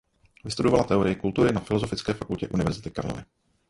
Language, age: Czech, 30-39